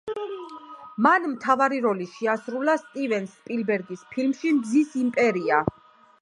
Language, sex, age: Georgian, female, 30-39